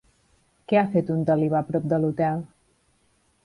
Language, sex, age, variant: Catalan, female, 30-39, Central